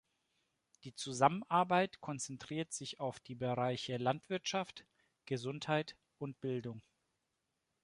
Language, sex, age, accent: German, male, 30-39, Deutschland Deutsch